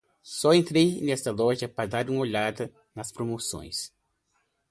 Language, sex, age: Portuguese, male, 50-59